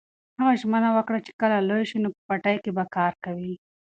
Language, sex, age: Pashto, female, 19-29